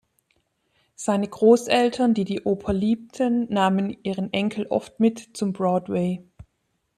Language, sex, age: German, female, 40-49